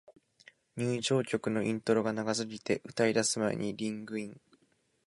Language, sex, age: Japanese, male, 19-29